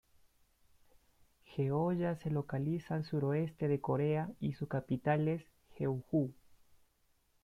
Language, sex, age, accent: Spanish, male, 19-29, Andino-Pacífico: Colombia, Perú, Ecuador, oeste de Bolivia y Venezuela andina